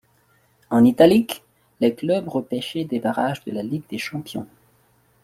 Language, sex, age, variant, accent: French, male, 30-39, Français d'Afrique subsaharienne et des îles africaines, Français de Madagascar